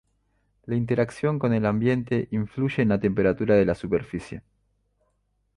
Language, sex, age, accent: Spanish, male, 30-39, Rioplatense: Argentina, Uruguay, este de Bolivia, Paraguay